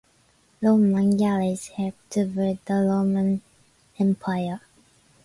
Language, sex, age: English, female, 19-29